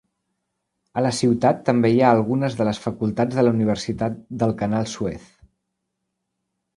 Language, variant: Catalan, Central